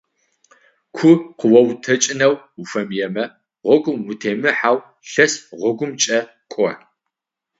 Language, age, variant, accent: Adyghe, 40-49, Адыгабзэ (Кирил, пстэумэ зэдыряе), Бжъэдыгъу (Bjeduğ)